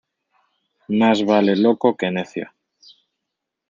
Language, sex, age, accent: Spanish, male, 30-39, España: Centro-Sur peninsular (Madrid, Toledo, Castilla-La Mancha)